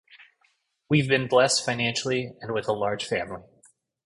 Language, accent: English, United States English